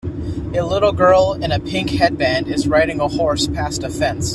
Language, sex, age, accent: English, male, 19-29, United States English